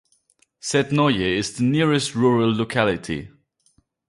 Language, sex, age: English, male, 19-29